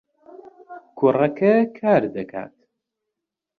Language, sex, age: Central Kurdish, male, 19-29